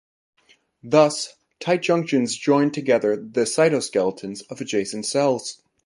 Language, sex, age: English, male, 19-29